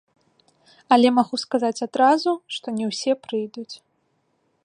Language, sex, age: Belarusian, female, 19-29